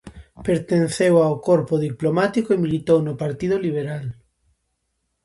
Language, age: Galician, under 19